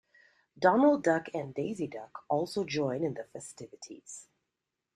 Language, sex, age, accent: English, female, 40-49, United States English